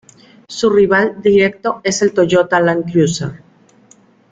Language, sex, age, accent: Spanish, female, 30-39, México